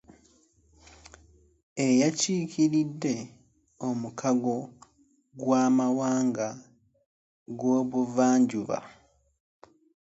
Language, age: Ganda, 19-29